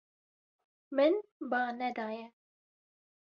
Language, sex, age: Kurdish, female, 19-29